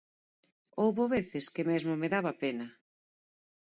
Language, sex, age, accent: Galician, female, 40-49, Normativo (estándar)